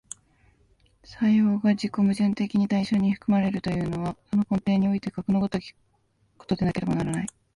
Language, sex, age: Japanese, female, 19-29